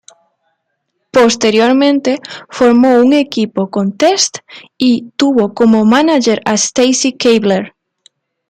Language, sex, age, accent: Spanish, female, 19-29, España: Sur peninsular (Andalucia, Extremadura, Murcia)